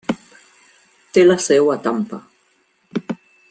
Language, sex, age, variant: Catalan, female, 50-59, Central